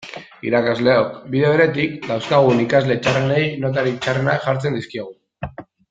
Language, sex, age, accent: Basque, male, under 19, Mendebalekoa (Araba, Bizkaia, Gipuzkoako mendebaleko herri batzuk)